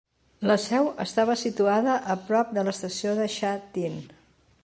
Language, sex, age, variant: Catalan, female, 60-69, Central